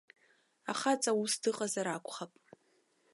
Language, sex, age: Abkhazian, female, 19-29